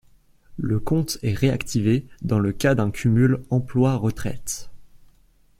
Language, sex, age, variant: French, male, under 19, Français de métropole